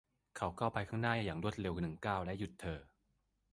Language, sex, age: Thai, male, 19-29